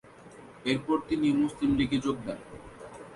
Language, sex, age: Bengali, male, 19-29